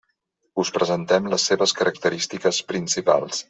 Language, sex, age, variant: Catalan, male, 50-59, Central